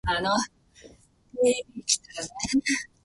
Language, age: Japanese, 30-39